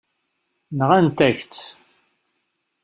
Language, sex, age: Kabyle, male, 50-59